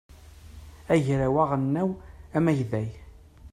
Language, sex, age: Kabyle, male, 30-39